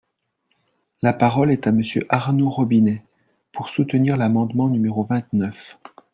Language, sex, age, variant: French, male, 40-49, Français de métropole